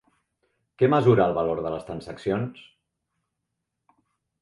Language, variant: Catalan, Central